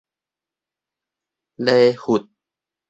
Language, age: Min Nan Chinese, 19-29